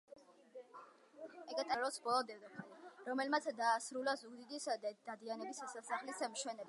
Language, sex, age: Georgian, female, under 19